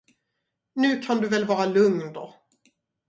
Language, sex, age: Swedish, female, 40-49